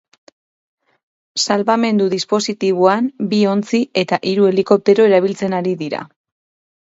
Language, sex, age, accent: Basque, female, 30-39, Mendebalekoa (Araba, Bizkaia, Gipuzkoako mendebaleko herri batzuk)